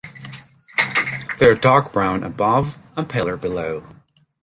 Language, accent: English, United States English